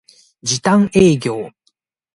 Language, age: Japanese, 19-29